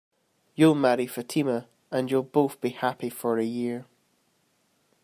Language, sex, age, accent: English, male, 30-39, Scottish English